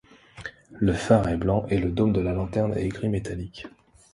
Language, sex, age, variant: French, male, 30-39, Français de métropole